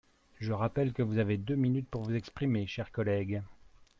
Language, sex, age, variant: French, male, 40-49, Français de métropole